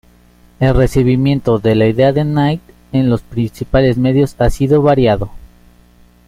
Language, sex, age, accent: Spanish, male, 30-39, México